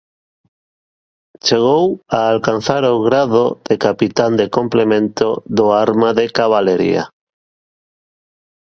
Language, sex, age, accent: Galician, male, 50-59, Atlántico (seseo e gheada)